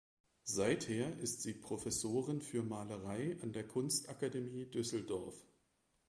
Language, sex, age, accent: German, male, 30-39, Deutschland Deutsch